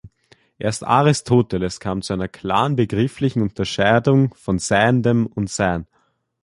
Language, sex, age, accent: German, male, under 19, Österreichisches Deutsch